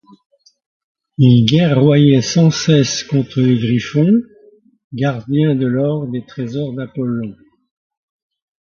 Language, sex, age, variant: French, male, 80-89, Français de métropole